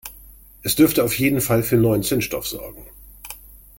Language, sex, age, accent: German, male, 50-59, Deutschland Deutsch